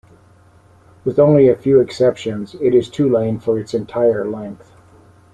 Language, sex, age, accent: English, male, 60-69, Canadian English